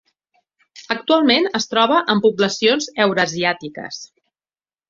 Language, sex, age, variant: Catalan, female, 50-59, Central